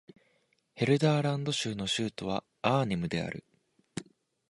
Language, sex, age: Japanese, male, 19-29